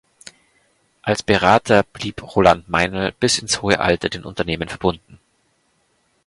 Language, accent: German, Deutschland Deutsch